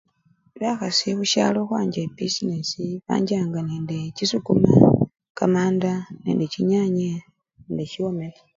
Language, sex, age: Luyia, male, 30-39